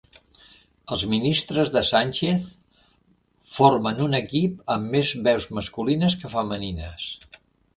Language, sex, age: Catalan, male, 70-79